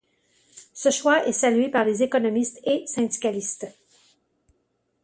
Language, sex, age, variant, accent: French, female, 50-59, Français d'Amérique du Nord, Français du Canada